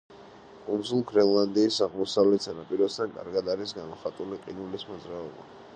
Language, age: Georgian, 19-29